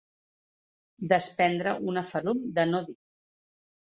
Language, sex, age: Catalan, female, 40-49